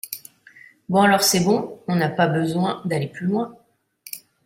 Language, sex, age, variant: French, female, 30-39, Français de métropole